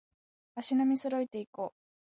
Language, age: Japanese, 19-29